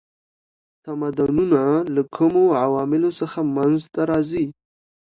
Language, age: Pashto, under 19